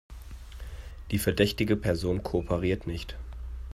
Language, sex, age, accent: German, male, 19-29, Deutschland Deutsch